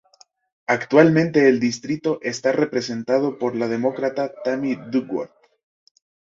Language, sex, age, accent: Spanish, male, 19-29, América central